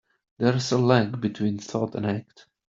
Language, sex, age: English, male, 30-39